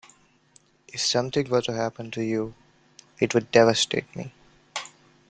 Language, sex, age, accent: English, male, 19-29, India and South Asia (India, Pakistan, Sri Lanka)